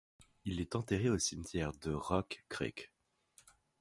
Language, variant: French, Français de métropole